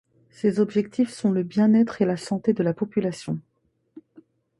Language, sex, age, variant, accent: French, female, 30-39, Français du nord de l'Afrique, Français du Maroc